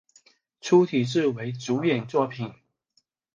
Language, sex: Chinese, male